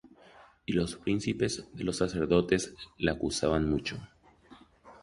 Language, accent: Spanish, Rioplatense: Argentina, Uruguay, este de Bolivia, Paraguay